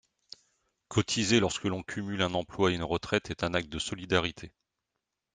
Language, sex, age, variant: French, male, 50-59, Français de métropole